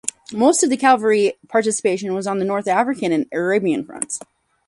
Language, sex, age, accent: English, female, 30-39, United States English